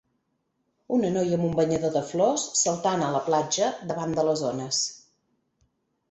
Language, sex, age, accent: Catalan, female, 30-39, Garrotxi